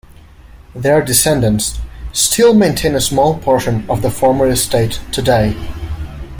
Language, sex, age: English, male, under 19